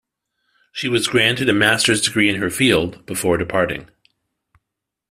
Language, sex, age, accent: English, male, 50-59, United States English